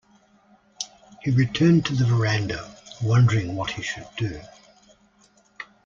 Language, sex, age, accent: English, male, 60-69, Australian English